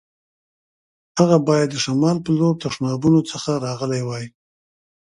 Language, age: Pashto, 60-69